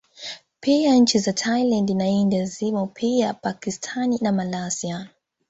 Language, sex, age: Swahili, female, 19-29